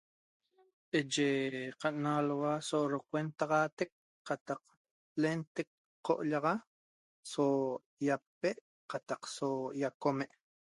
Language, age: Toba, 30-39